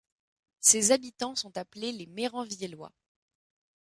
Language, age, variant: French, 19-29, Français de métropole